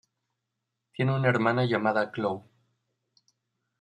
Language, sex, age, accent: Spanish, male, 30-39, México